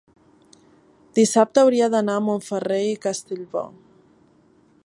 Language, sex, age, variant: Catalan, female, 19-29, Central